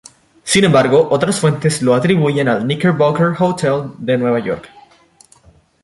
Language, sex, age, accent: Spanish, male, 19-29, Chileno: Chile, Cuyo